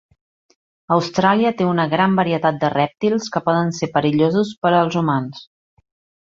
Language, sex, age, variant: Catalan, female, 40-49, Central